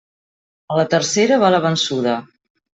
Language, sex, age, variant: Catalan, female, 50-59, Central